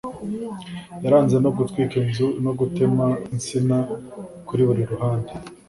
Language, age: Kinyarwanda, 30-39